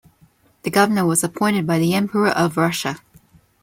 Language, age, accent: English, 19-29, Filipino